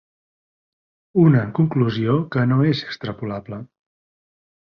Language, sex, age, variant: Catalan, male, 30-39, Central